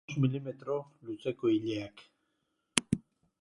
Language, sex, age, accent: Basque, male, 50-59, Erdialdekoa edo Nafarra (Gipuzkoa, Nafarroa)